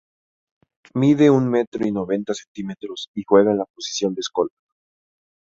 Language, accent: Spanish, México